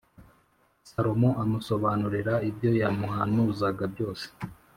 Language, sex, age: Kinyarwanda, male, 19-29